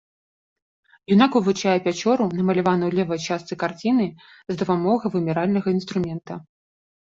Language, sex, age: Belarusian, female, 30-39